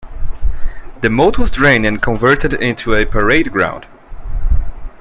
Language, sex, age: English, male, 30-39